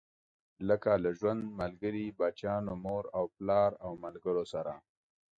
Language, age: Pashto, 30-39